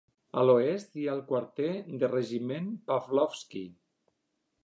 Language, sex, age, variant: Catalan, male, 40-49, Nord-Occidental